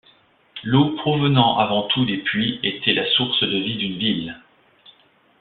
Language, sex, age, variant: French, male, 30-39, Français de métropole